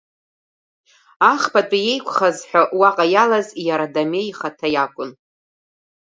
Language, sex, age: Abkhazian, female, 30-39